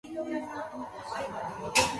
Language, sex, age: English, female, 19-29